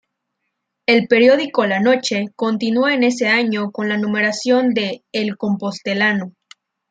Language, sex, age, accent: Spanish, female, 19-29, México